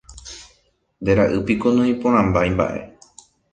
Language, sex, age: Guarani, male, 19-29